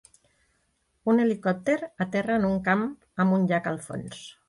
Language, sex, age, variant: Catalan, female, 60-69, Central